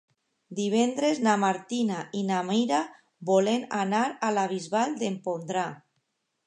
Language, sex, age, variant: Catalan, female, under 19, Alacantí